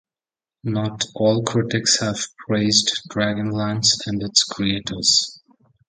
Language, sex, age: English, male, 30-39